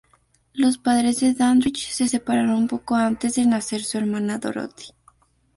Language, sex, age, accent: Spanish, female, 19-29, México